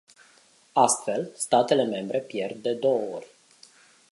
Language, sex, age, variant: Romanian, male, 40-49, Romanian-Romania